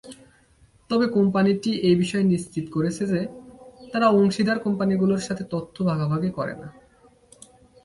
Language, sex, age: Bengali, male, 19-29